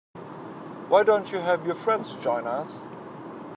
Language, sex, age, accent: English, male, 40-49, England English